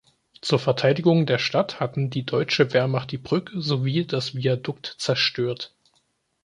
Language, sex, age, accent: German, male, 19-29, Deutschland Deutsch